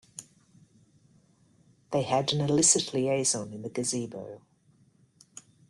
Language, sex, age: English, female, 50-59